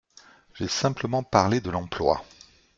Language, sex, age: French, male, 50-59